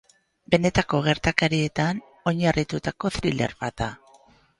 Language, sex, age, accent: Basque, female, 50-59, Erdialdekoa edo Nafarra (Gipuzkoa, Nafarroa)